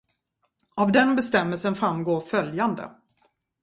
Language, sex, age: Swedish, female, 40-49